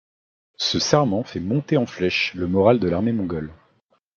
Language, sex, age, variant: French, male, 19-29, Français de métropole